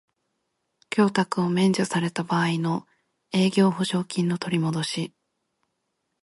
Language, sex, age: Japanese, female, 19-29